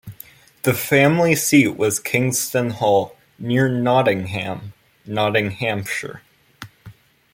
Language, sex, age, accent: English, male, under 19, United States English